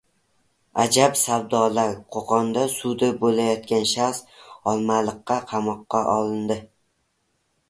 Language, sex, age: Uzbek, male, under 19